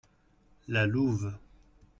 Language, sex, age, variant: French, male, 30-39, Français de métropole